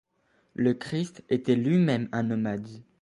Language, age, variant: French, under 19, Français de métropole